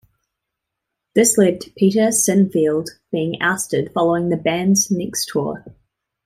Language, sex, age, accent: English, female, 19-29, New Zealand English